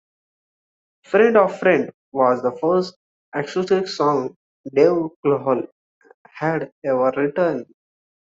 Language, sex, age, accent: English, male, 19-29, India and South Asia (India, Pakistan, Sri Lanka)